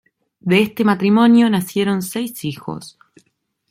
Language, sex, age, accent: Spanish, female, 19-29, Rioplatense: Argentina, Uruguay, este de Bolivia, Paraguay